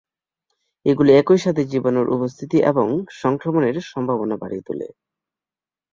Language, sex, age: Bengali, male, under 19